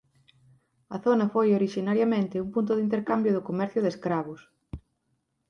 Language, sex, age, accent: Galician, female, 30-39, Atlántico (seseo e gheada)